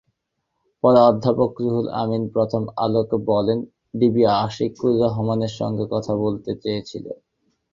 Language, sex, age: Bengali, male, 19-29